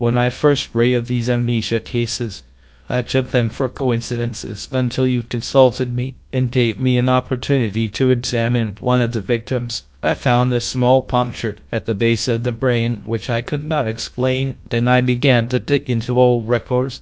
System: TTS, GlowTTS